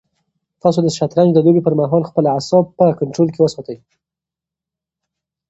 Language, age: Pashto, 19-29